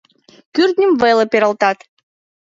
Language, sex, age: Mari, female, 19-29